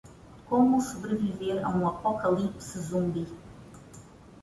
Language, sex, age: Portuguese, female, 30-39